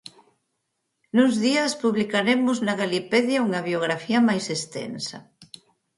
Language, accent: Galician, Atlántico (seseo e gheada); Normativo (estándar)